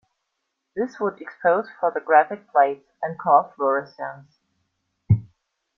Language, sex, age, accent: English, female, 40-49, United States English